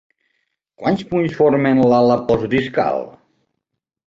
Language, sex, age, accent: Catalan, male, 60-69, valencià